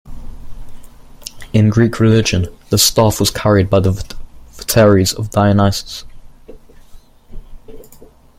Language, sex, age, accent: English, male, under 19, England English